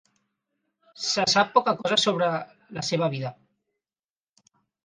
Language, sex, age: Catalan, male, 19-29